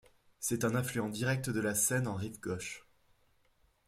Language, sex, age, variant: French, male, 19-29, Français de métropole